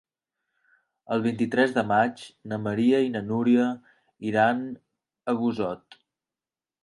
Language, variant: Catalan, Central